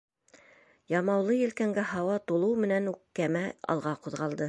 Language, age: Bashkir, 60-69